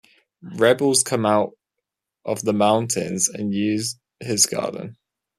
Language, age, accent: English, 19-29, England English